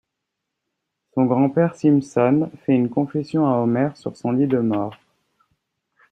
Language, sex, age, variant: French, male, 19-29, Français de métropole